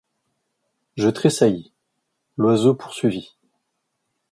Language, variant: French, Français de métropole